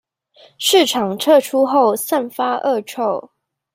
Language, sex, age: Chinese, female, 19-29